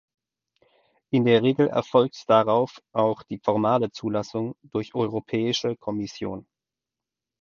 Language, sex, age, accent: German, male, 40-49, Deutschland Deutsch